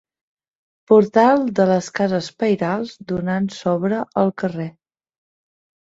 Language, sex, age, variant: Catalan, female, 30-39, Nord-Occidental